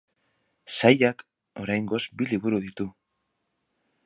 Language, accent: Basque, Mendebalekoa (Araba, Bizkaia, Gipuzkoako mendebaleko herri batzuk)